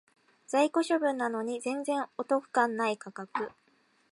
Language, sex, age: Japanese, female, 19-29